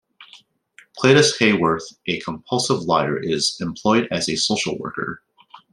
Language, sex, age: English, male, 19-29